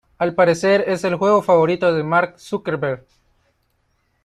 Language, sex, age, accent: Spanish, male, 19-29, América central